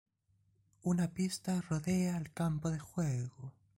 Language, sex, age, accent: Spanish, male, 19-29, España: Sur peninsular (Andalucia, Extremadura, Murcia)